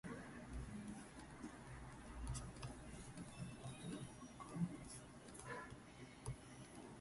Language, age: English, 30-39